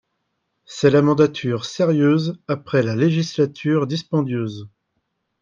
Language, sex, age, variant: French, male, 30-39, Français de métropole